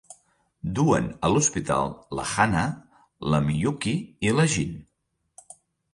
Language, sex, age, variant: Catalan, male, 40-49, Septentrional